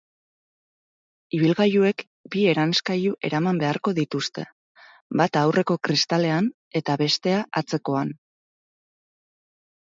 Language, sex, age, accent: Basque, female, 30-39, Mendebalekoa (Araba, Bizkaia, Gipuzkoako mendebaleko herri batzuk)